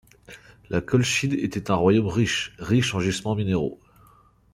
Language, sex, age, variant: French, male, 30-39, Français de métropole